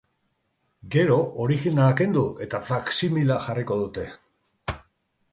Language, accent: Basque, Mendebalekoa (Araba, Bizkaia, Gipuzkoako mendebaleko herri batzuk)